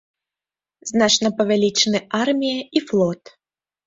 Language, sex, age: Belarusian, female, under 19